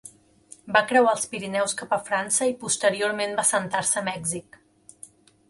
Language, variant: Catalan, Central